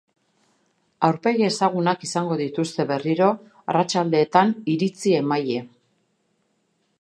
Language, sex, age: Basque, female, 50-59